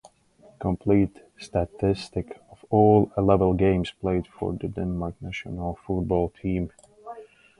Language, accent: English, United States English